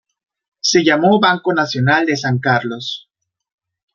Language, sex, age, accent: Spanish, male, 30-39, México